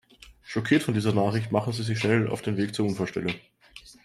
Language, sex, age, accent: German, male, 19-29, Österreichisches Deutsch